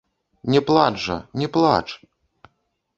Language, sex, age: Belarusian, male, 40-49